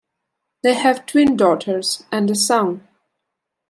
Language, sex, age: English, female, 19-29